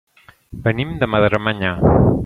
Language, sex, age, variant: Catalan, male, 40-49, Central